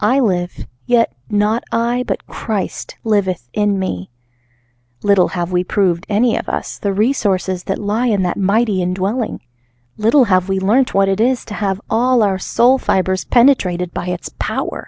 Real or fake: real